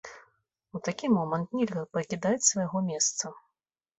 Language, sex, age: Belarusian, female, 40-49